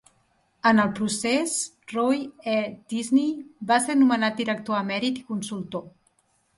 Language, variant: Catalan, Central